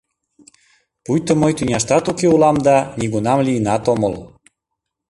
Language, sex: Mari, male